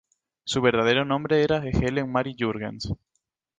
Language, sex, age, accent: Spanish, male, 19-29, España: Islas Canarias